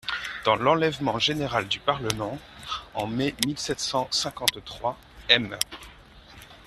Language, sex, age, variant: French, male, 19-29, Français de métropole